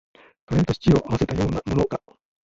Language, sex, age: Japanese, male, 60-69